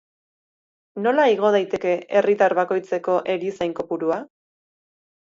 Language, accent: Basque, Erdialdekoa edo Nafarra (Gipuzkoa, Nafarroa)